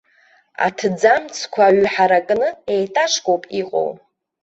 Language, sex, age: Abkhazian, female, 40-49